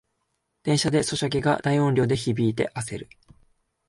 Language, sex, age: Japanese, male, 19-29